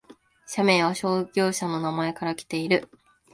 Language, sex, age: Japanese, female, 19-29